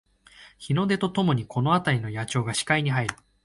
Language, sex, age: Japanese, male, 19-29